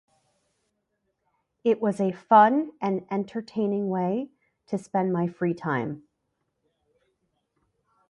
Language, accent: English, United States English